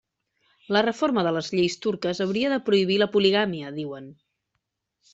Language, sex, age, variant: Catalan, female, 40-49, Central